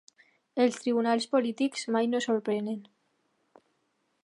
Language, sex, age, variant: Catalan, female, under 19, Alacantí